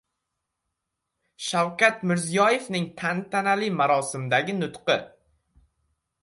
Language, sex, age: Uzbek, male, 19-29